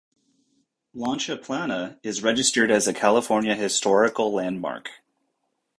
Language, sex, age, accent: English, male, 30-39, United States English